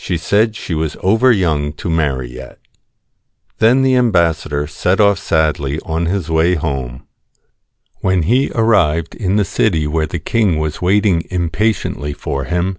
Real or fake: real